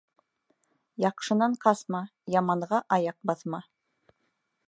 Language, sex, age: Bashkir, female, 19-29